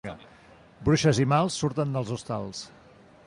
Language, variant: Catalan, Central